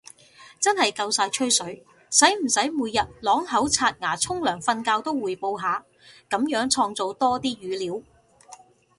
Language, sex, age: Cantonese, female, 50-59